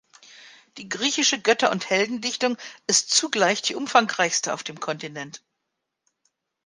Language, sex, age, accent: German, female, 50-59, Deutschland Deutsch